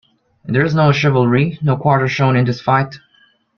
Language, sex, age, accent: English, male, under 19, Filipino